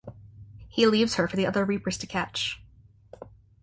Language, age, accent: English, under 19, United States English